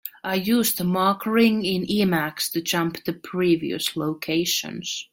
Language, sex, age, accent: English, female, 19-29, England English